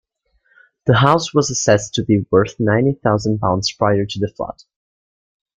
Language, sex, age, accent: English, male, under 19, United States English